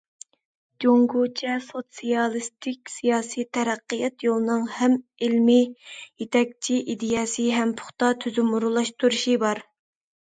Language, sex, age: Uyghur, female, under 19